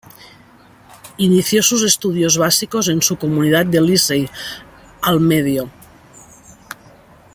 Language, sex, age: Spanish, female, 50-59